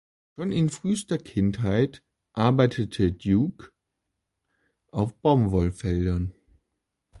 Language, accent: German, Deutschland Deutsch